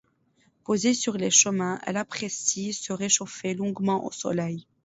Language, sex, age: French, female, under 19